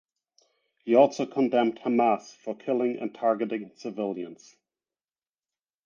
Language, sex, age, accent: English, male, 40-49, German